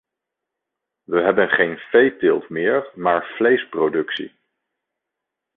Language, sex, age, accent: Dutch, male, 19-29, Nederlands Nederlands